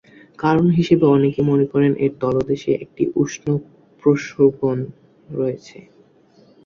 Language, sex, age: Bengali, male, under 19